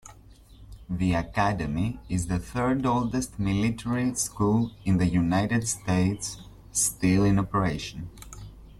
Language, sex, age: English, male, 19-29